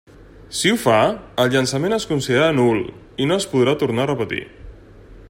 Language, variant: Catalan, Central